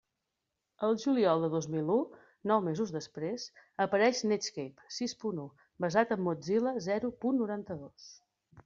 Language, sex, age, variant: Catalan, female, 40-49, Central